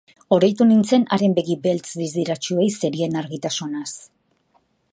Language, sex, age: Basque, female, 50-59